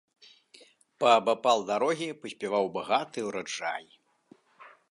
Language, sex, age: Belarusian, male, 40-49